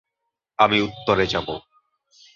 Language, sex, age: Bengali, male, 19-29